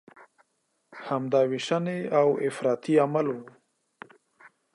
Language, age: Pashto, 30-39